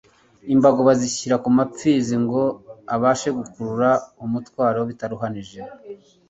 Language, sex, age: Kinyarwanda, male, 40-49